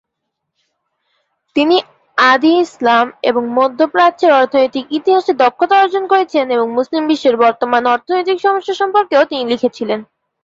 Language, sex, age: Bengali, female, 30-39